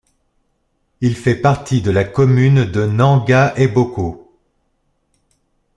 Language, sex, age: French, male, 40-49